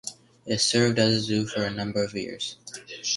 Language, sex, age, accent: English, male, under 19, United States English